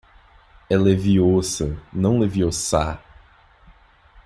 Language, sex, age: Portuguese, male, 19-29